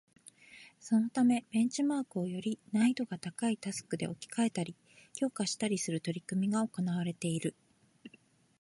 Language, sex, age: Japanese, female, 30-39